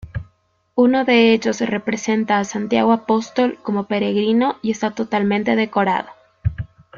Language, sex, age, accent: Spanish, female, 19-29, Andino-Pacífico: Colombia, Perú, Ecuador, oeste de Bolivia y Venezuela andina